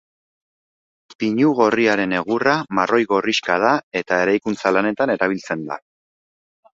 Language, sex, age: Basque, male, 19-29